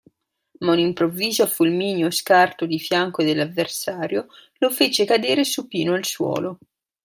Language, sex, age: Italian, female, 19-29